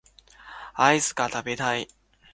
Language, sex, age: Japanese, male, 19-29